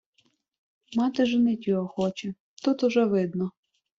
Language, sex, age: Ukrainian, female, 19-29